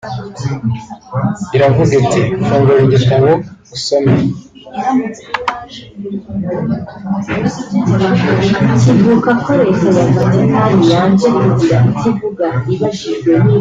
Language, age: Kinyarwanda, 19-29